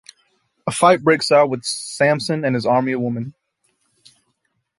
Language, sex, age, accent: English, male, 19-29, United States English